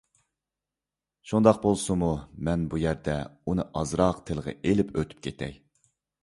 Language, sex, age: Uyghur, male, 30-39